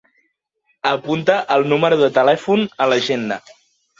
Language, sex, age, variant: Catalan, male, 19-29, Nord-Occidental